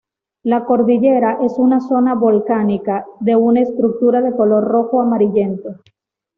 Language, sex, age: Spanish, female, 30-39